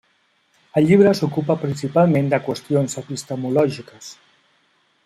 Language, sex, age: Catalan, male, 40-49